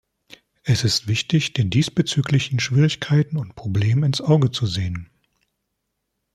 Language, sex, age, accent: German, male, 40-49, Deutschland Deutsch